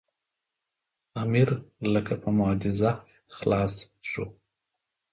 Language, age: Pashto, 30-39